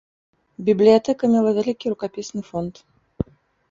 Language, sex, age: Belarusian, female, 30-39